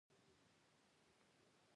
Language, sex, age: Pashto, female, 30-39